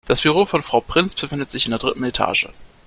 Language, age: German, 19-29